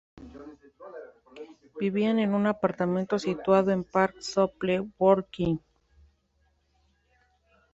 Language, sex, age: Spanish, female, 30-39